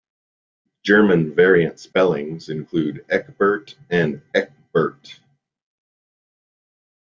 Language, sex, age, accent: English, male, 40-49, United States English